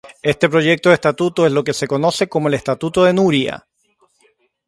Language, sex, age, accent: Spanish, male, 40-49, Chileno: Chile, Cuyo